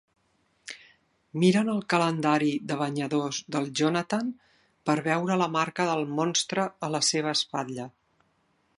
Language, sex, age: Catalan, female, 60-69